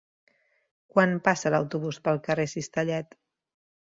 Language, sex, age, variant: Catalan, female, 30-39, Central